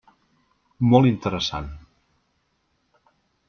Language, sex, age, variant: Catalan, male, 40-49, Central